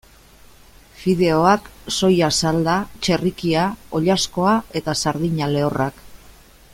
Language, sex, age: Basque, female, 50-59